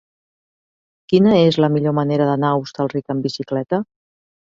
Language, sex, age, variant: Catalan, female, 40-49, Central